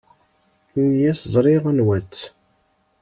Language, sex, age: Kabyle, male, 19-29